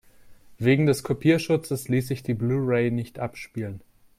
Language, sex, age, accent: German, male, under 19, Deutschland Deutsch